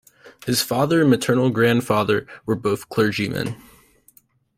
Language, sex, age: English, male, under 19